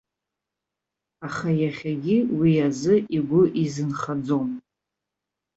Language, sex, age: Abkhazian, female, 40-49